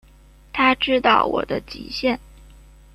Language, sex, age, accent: Chinese, female, 19-29, 出生地：江西省